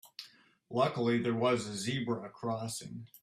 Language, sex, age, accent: English, male, 50-59, United States English